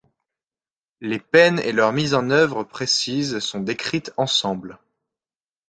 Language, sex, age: French, male, 19-29